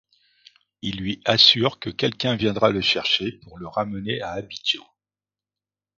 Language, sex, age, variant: French, male, 50-59, Français de métropole